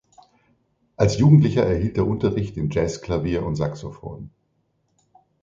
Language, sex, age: German, male, 60-69